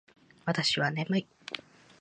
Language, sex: Japanese, female